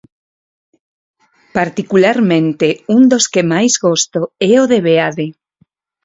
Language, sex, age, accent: Galician, female, 50-59, Normativo (estándar)